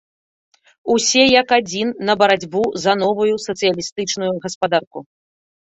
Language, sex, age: Belarusian, female, 30-39